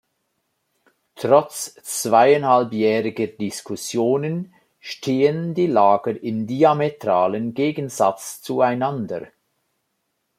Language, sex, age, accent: German, male, 50-59, Schweizerdeutsch